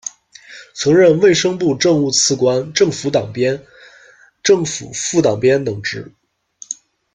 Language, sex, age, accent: Chinese, male, 19-29, 出生地：山东省